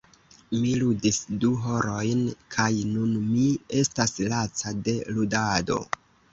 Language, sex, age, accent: Esperanto, female, 19-29, Internacia